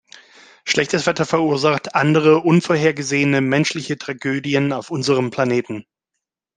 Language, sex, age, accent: German, male, 50-59, Deutschland Deutsch